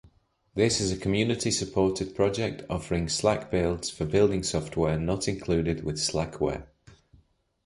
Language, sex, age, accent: English, male, 30-39, England English